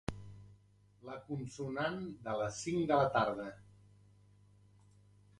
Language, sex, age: Catalan, male, 50-59